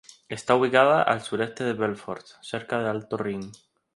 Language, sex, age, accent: Spanish, male, 19-29, España: Islas Canarias